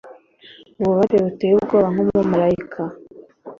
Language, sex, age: Kinyarwanda, female, 19-29